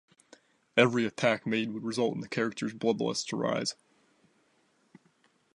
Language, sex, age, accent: English, male, 19-29, United States English